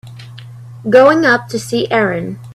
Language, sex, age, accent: English, female, under 19, Southern African (South Africa, Zimbabwe, Namibia)